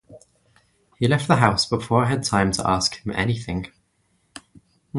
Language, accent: English, England English